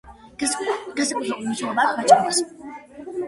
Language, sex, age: Georgian, female, under 19